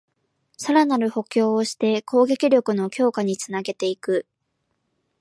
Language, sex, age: Japanese, female, 19-29